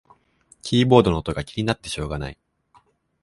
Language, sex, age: Japanese, male, 19-29